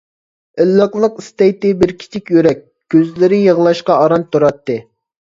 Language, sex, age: Uyghur, male, 19-29